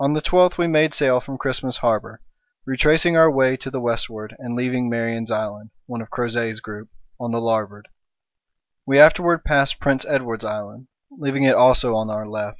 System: none